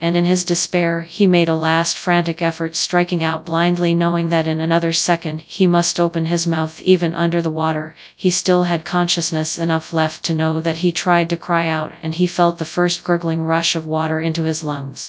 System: TTS, FastPitch